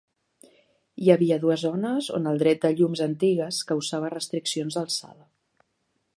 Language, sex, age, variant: Catalan, female, 40-49, Central